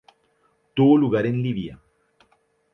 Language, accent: Spanish, Andino-Pacífico: Colombia, Perú, Ecuador, oeste de Bolivia y Venezuela andina